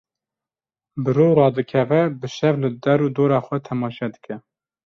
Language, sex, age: Kurdish, male, 19-29